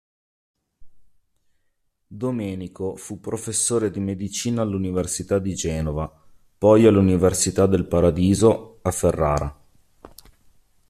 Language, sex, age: Italian, male, 40-49